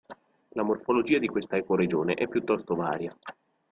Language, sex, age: Italian, male, 19-29